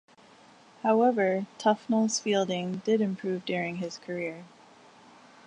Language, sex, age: English, female, 40-49